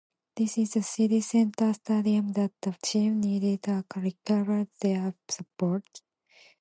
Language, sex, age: English, female, 19-29